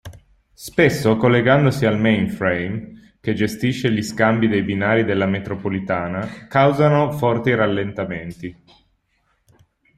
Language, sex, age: Italian, male, 30-39